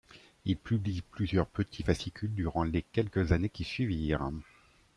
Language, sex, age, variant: French, male, 50-59, Français de métropole